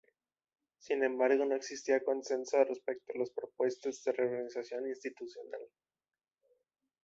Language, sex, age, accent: Spanish, male, 19-29, México